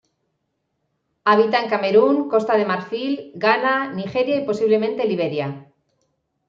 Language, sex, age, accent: Spanish, female, 40-49, España: Norte peninsular (Asturias, Castilla y León, Cantabria, País Vasco, Navarra, Aragón, La Rioja, Guadalajara, Cuenca)